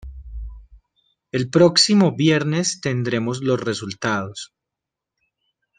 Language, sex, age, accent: Spanish, male, 30-39, Andino-Pacífico: Colombia, Perú, Ecuador, oeste de Bolivia y Venezuela andina